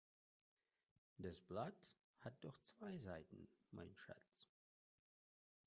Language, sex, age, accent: German, male, 40-49, Russisch Deutsch